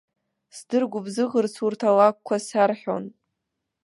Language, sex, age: Abkhazian, female, under 19